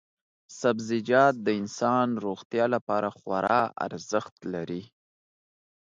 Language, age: Pashto, 19-29